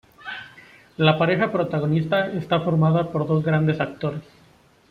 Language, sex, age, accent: Spanish, male, 19-29, México